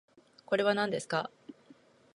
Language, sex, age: Japanese, female, 50-59